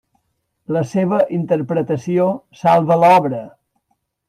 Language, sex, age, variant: Catalan, male, 60-69, Balear